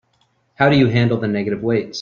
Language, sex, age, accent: English, male, 40-49, United States English